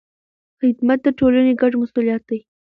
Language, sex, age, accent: Pashto, female, under 19, کندهاری لهجه